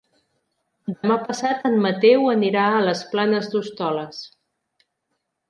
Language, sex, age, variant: Catalan, female, 40-49, Central